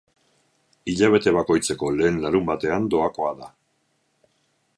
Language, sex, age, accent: Basque, male, 50-59, Erdialdekoa edo Nafarra (Gipuzkoa, Nafarroa)